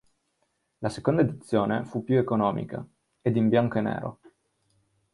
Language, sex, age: Italian, male, 19-29